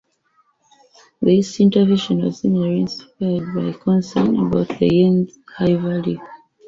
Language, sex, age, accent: English, female, 30-39, England English